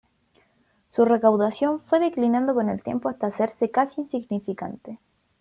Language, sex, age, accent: Spanish, female, under 19, Chileno: Chile, Cuyo